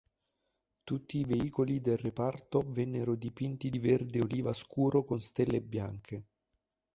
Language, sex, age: Italian, male, 40-49